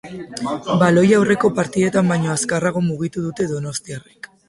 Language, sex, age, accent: Basque, female, 19-29, Mendebalekoa (Araba, Bizkaia, Gipuzkoako mendebaleko herri batzuk)